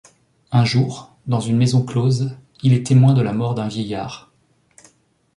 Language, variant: French, Français de métropole